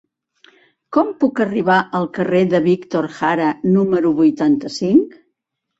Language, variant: Catalan, Central